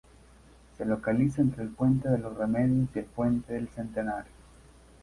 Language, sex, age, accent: Spanish, male, 19-29, México